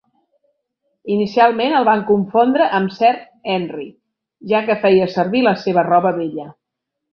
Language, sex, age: Catalan, female, 50-59